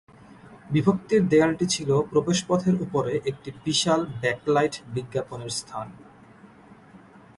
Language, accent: Bengali, Bangladeshi